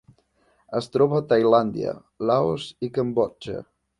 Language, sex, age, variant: Catalan, male, 19-29, Central